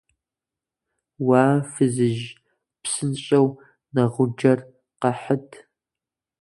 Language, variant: Kabardian, Адыгэбзэ (Къэбэрдей, Кирил, псоми зэдай)